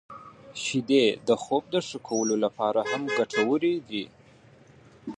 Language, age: Pashto, 19-29